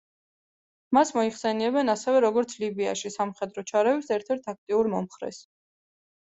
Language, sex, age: Georgian, female, 19-29